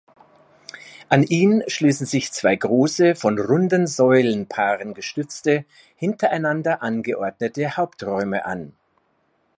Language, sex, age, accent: German, male, 60-69, Österreichisches Deutsch